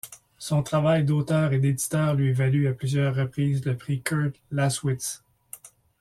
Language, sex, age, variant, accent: French, male, 40-49, Français d'Amérique du Nord, Français du Canada